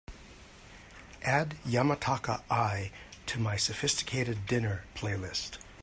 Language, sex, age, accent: English, male, 50-59, United States English